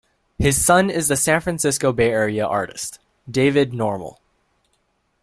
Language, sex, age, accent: English, male, under 19, United States English